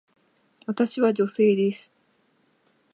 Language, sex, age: Japanese, female, 19-29